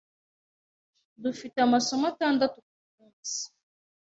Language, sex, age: Kinyarwanda, female, 19-29